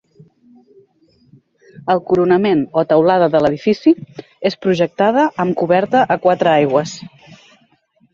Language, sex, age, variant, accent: Catalan, female, 30-39, Central, Oriental